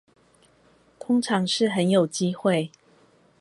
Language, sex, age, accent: Chinese, female, 40-49, 出生地：臺北市